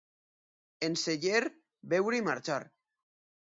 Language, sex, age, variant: Catalan, male, under 19, Alacantí